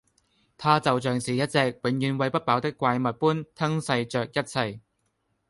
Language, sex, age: Cantonese, male, 19-29